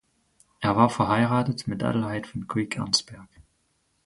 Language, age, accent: German, 19-29, Deutschland Deutsch